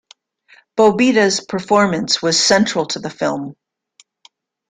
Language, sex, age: English, female, 70-79